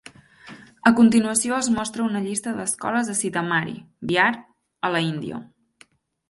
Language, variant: Catalan, Septentrional